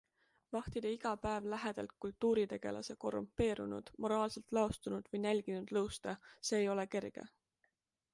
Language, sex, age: Estonian, female, 19-29